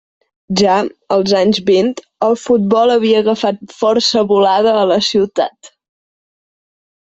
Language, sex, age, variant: Catalan, female, 19-29, Septentrional